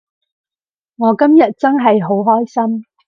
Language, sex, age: Cantonese, female, 30-39